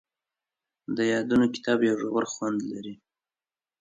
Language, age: Pashto, 19-29